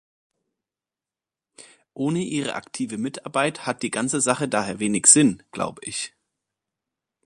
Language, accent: German, Deutschland Deutsch